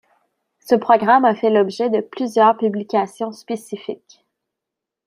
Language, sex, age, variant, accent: French, female, 19-29, Français d'Amérique du Nord, Français du Canada